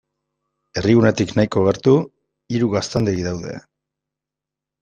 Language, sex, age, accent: Basque, male, 50-59, Mendebalekoa (Araba, Bizkaia, Gipuzkoako mendebaleko herri batzuk)